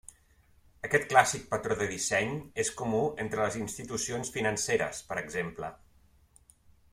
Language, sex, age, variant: Catalan, male, 40-49, Central